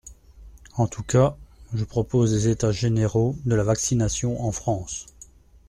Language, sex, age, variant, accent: French, male, 40-49, Français d'Europe, Français de Belgique